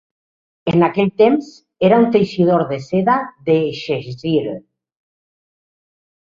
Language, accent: Catalan, valencià